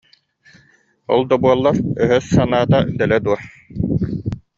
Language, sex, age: Yakut, male, 30-39